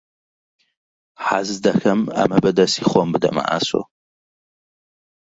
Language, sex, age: Central Kurdish, male, 40-49